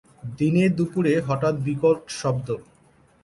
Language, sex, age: Bengali, male, 30-39